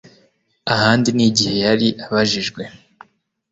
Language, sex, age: Kinyarwanda, male, 19-29